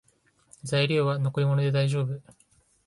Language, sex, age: Japanese, male, 19-29